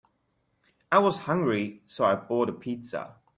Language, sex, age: English, male, 19-29